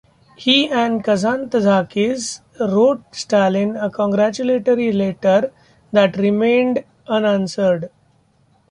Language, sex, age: English, male, 30-39